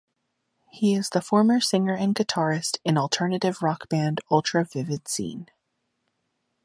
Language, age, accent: English, 19-29, United States English